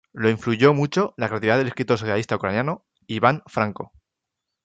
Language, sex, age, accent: Spanish, male, 30-39, España: Centro-Sur peninsular (Madrid, Toledo, Castilla-La Mancha)